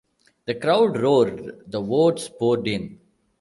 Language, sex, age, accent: English, male, 40-49, India and South Asia (India, Pakistan, Sri Lanka)